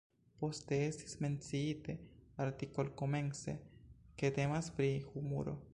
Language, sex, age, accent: Esperanto, male, 19-29, Internacia